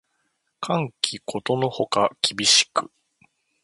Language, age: Japanese, 30-39